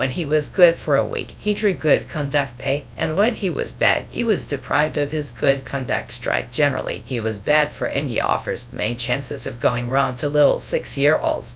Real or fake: fake